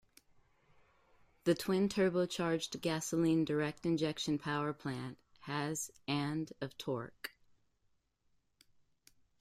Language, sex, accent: English, female, United States English